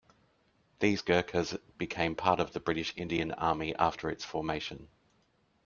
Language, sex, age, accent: English, male, 40-49, Australian English